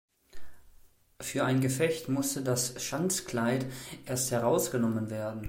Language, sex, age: German, male, 19-29